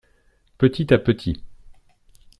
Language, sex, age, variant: French, male, 40-49, Français de métropole